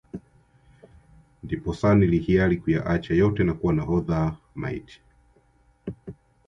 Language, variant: Swahili, Kiswahili cha Bara ya Tanzania